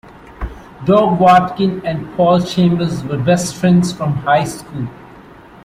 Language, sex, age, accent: English, male, 30-39, India and South Asia (India, Pakistan, Sri Lanka)